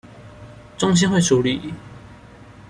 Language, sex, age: Chinese, male, 19-29